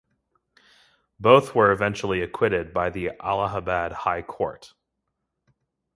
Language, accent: English, United States English